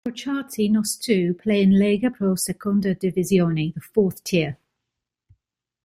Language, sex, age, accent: English, female, 40-49, England English